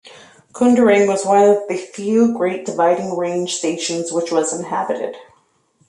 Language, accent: English, United States English